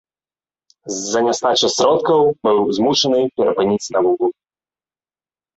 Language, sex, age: Belarusian, male, 19-29